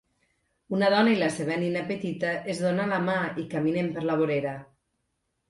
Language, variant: Catalan, Nord-Occidental